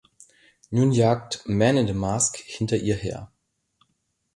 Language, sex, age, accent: German, male, 19-29, Deutschland Deutsch